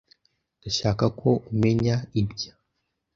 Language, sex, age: Kinyarwanda, male, under 19